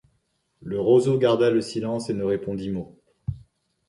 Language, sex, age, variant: French, male, 40-49, Français de métropole